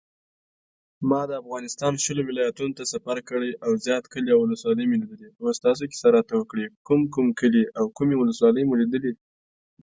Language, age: Pashto, under 19